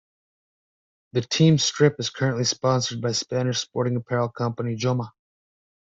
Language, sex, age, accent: English, male, 19-29, United States English